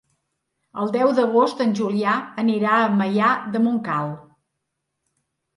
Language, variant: Catalan, Central